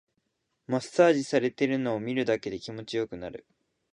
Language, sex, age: Japanese, male, 19-29